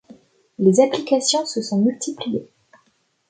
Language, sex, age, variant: French, female, 19-29, Français de métropole